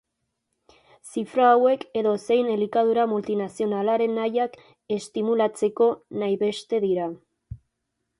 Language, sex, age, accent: Basque, female, 19-29, Erdialdekoa edo Nafarra (Gipuzkoa, Nafarroa)